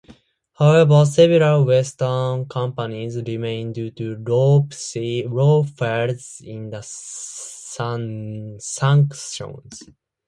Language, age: English, 19-29